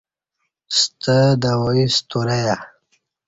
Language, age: Kati, 19-29